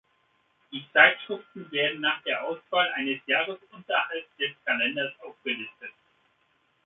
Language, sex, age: German, male, 50-59